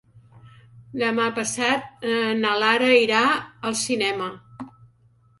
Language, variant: Catalan, Central